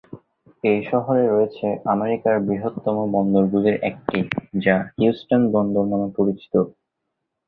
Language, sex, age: Bengali, male, 19-29